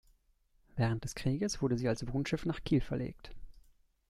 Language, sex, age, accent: German, male, 19-29, Deutschland Deutsch